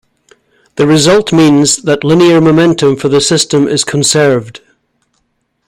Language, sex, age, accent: English, male, 60-69, Scottish English